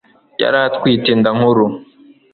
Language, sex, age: Kinyarwanda, male, 19-29